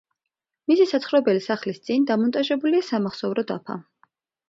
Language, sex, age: Georgian, female, 30-39